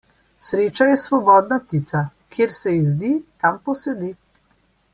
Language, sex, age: Slovenian, female, 50-59